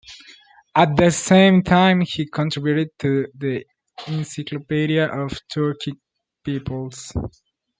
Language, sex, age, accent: English, male, under 19, United States English